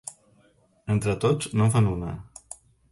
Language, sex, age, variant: Catalan, male, 50-59, Central